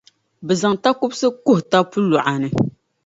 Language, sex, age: Dagbani, female, 30-39